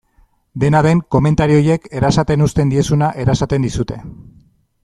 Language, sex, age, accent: Basque, male, 40-49, Mendebalekoa (Araba, Bizkaia, Gipuzkoako mendebaleko herri batzuk)